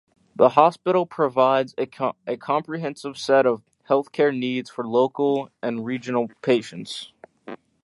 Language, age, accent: English, under 19, United States English